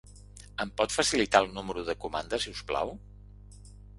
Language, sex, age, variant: Catalan, male, 50-59, Central